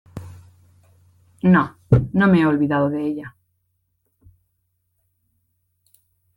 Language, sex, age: Spanish, female, 30-39